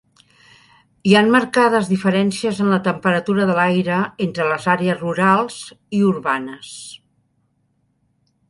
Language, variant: Catalan, Central